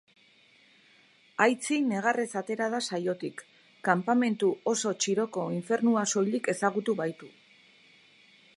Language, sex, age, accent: Basque, female, 50-59, Erdialdekoa edo Nafarra (Gipuzkoa, Nafarroa)